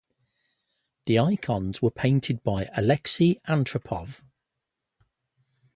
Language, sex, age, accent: English, male, 40-49, England English